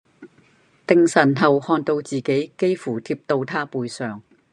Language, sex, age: Cantonese, female, 60-69